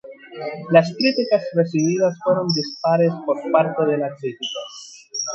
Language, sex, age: Spanish, male, 19-29